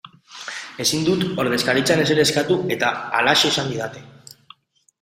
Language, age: Basque, 19-29